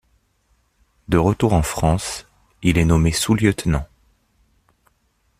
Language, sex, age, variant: French, male, 30-39, Français de métropole